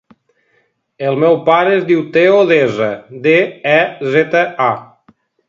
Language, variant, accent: Catalan, Nord-Occidental, nord-occidental